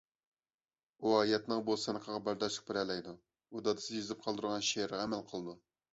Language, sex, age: Uyghur, male, 19-29